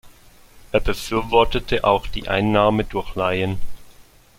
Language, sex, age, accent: German, male, 30-39, Schweizerdeutsch